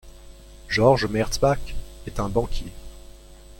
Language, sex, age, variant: French, male, 19-29, Français de métropole